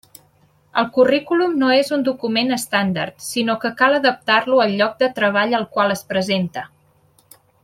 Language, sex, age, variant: Catalan, female, 19-29, Central